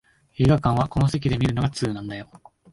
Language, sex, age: Japanese, male, 19-29